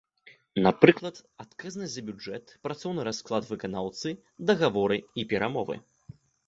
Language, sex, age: Belarusian, male, 19-29